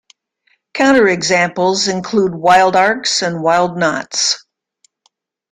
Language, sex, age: English, female, 70-79